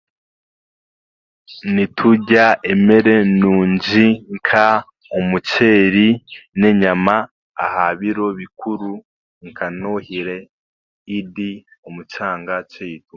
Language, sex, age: Chiga, male, 19-29